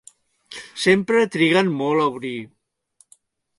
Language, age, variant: Catalan, 60-69, Central